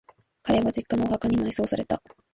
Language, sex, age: Japanese, female, 19-29